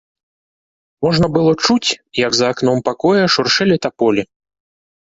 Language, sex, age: Belarusian, male, 30-39